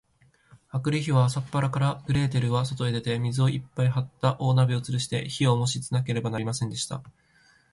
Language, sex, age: Japanese, male, 19-29